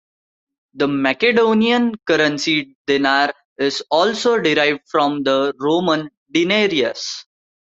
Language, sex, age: English, male, 19-29